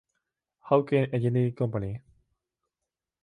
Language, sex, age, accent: Spanish, male, 19-29, España: Islas Canarias